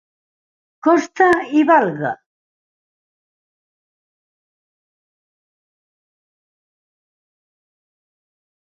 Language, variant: Catalan, Central